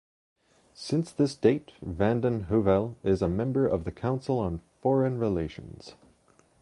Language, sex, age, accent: English, male, 30-39, Canadian English